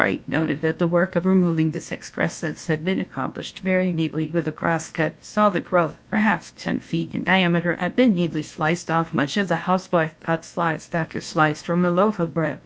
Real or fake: fake